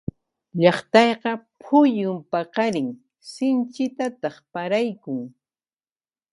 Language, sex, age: Puno Quechua, female, 19-29